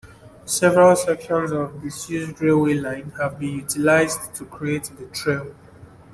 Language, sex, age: English, male, 19-29